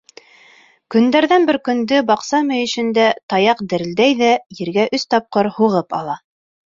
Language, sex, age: Bashkir, female, 19-29